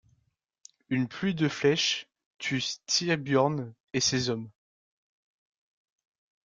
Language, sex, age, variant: French, male, 19-29, Français de métropole